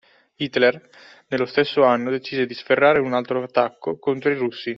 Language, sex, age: Italian, male, 19-29